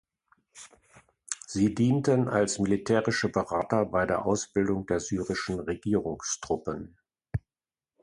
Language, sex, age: German, male, 70-79